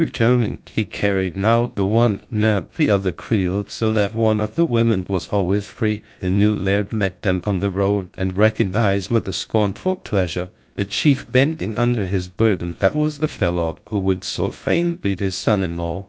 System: TTS, GlowTTS